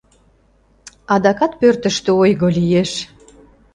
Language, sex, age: Mari, female, 40-49